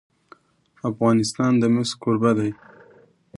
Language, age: Pashto, 19-29